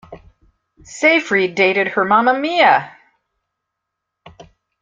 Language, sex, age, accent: English, female, 60-69, United States English